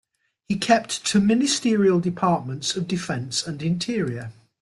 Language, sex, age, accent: English, male, 60-69, England English